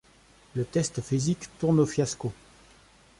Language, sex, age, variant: French, male, 30-39, Français de métropole